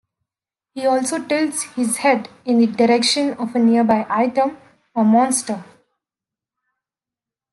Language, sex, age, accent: English, female, 19-29, United States English